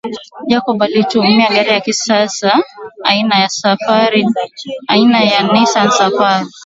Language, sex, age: Swahili, female, 19-29